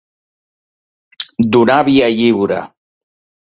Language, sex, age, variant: Catalan, male, 40-49, Central